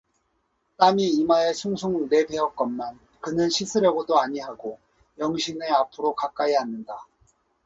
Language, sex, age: Korean, male, 40-49